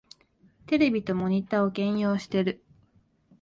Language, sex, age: Japanese, female, 19-29